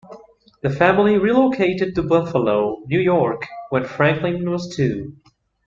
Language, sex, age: English, male, 19-29